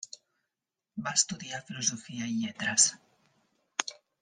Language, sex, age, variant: Catalan, female, 40-49, Central